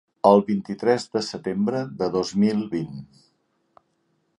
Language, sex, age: Catalan, male, 50-59